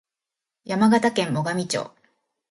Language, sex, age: Japanese, female, 40-49